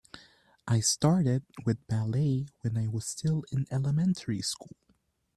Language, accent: English, West Indies and Bermuda (Bahamas, Bermuda, Jamaica, Trinidad)